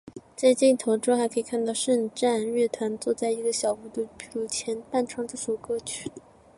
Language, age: Chinese, 19-29